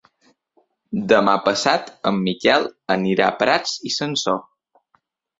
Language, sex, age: Catalan, male, under 19